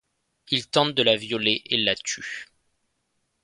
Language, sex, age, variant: French, male, 19-29, Français de métropole